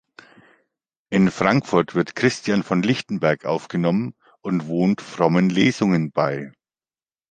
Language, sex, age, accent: German, male, 50-59, Deutschland Deutsch